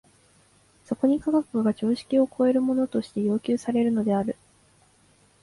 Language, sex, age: Japanese, female, 19-29